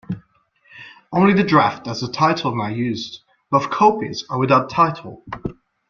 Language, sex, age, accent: English, male, 19-29, United States English